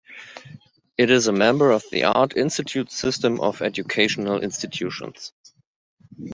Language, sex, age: English, male, 30-39